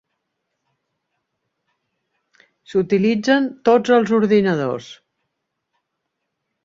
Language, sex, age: Catalan, female, 60-69